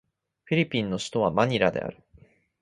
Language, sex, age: Japanese, male, under 19